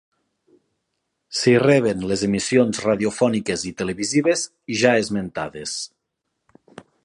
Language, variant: Catalan, Nord-Occidental